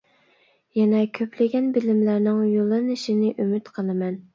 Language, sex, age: Uyghur, female, 19-29